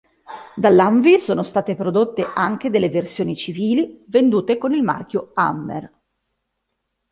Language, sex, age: Italian, female, 30-39